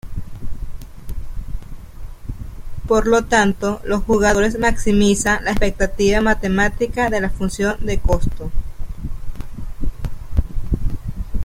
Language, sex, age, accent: Spanish, female, 19-29, Caribe: Cuba, Venezuela, Puerto Rico, República Dominicana, Panamá, Colombia caribeña, México caribeño, Costa del golfo de México